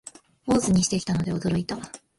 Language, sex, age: Japanese, female, 19-29